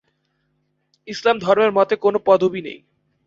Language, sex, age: Bengali, male, 19-29